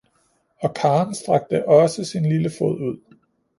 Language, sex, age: Danish, male, 30-39